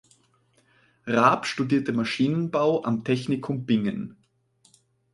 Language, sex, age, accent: German, male, 19-29, Österreichisches Deutsch